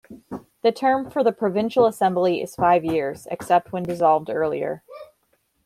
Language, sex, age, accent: English, female, 30-39, United States English